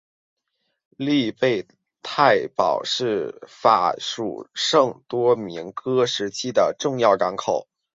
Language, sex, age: Chinese, male, 19-29